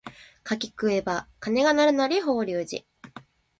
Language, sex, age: Japanese, female, 19-29